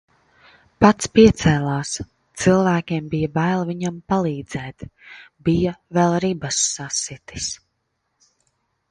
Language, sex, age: Latvian, female, 19-29